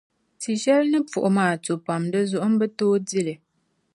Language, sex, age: Dagbani, female, 19-29